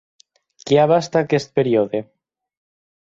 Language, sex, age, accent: Catalan, male, under 19, valencià